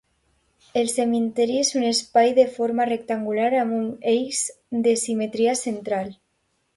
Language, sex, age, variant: Catalan, female, under 19, Alacantí